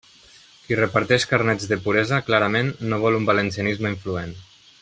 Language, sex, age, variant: Catalan, male, 30-39, Central